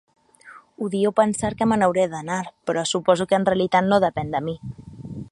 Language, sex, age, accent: Catalan, female, 30-39, balear; central